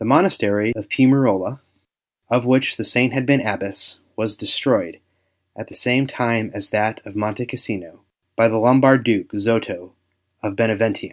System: none